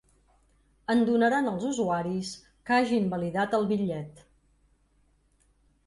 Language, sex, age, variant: Catalan, female, 40-49, Central